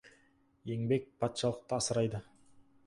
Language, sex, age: Kazakh, male, 19-29